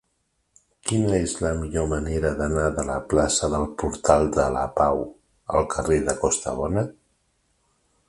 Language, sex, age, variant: Catalan, male, 40-49, Central